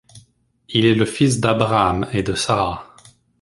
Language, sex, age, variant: French, male, 19-29, Français de métropole